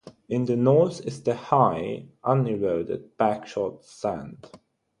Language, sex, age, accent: English, male, 19-29, England English